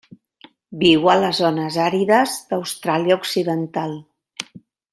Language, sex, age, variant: Catalan, female, 50-59, Central